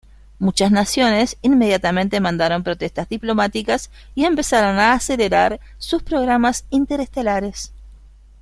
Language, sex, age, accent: Spanish, female, 60-69, Rioplatense: Argentina, Uruguay, este de Bolivia, Paraguay